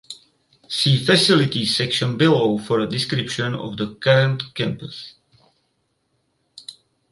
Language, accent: English, United States English; England English